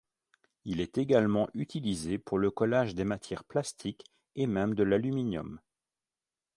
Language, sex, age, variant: French, male, 50-59, Français de métropole